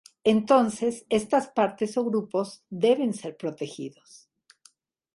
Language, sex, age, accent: Spanish, female, 60-69, México